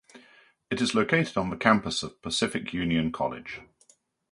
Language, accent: English, England English